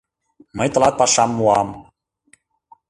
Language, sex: Mari, male